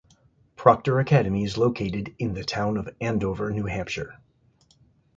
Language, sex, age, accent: English, male, 50-59, United States English